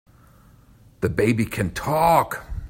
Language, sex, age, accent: English, male, 60-69, United States English